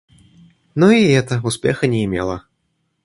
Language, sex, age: Russian, male, 19-29